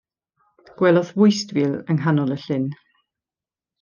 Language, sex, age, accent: Welsh, female, 30-39, Y Deyrnas Unedig Cymraeg